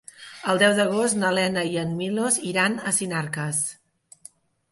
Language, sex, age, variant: Catalan, female, 40-49, Central